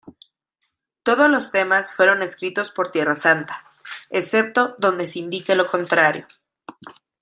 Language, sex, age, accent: Spanish, female, 30-39, México